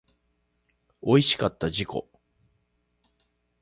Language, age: Japanese, 40-49